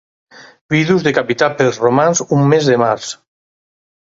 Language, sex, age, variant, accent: Catalan, male, 50-59, Valencià meridional, valencià